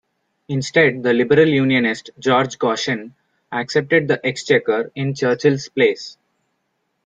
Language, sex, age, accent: English, male, 19-29, India and South Asia (India, Pakistan, Sri Lanka)